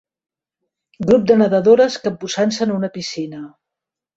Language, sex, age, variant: Catalan, female, 50-59, Central